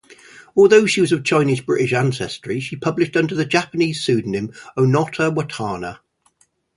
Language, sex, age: English, male, 50-59